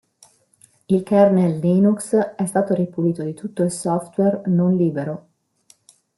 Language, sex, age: Italian, female, 40-49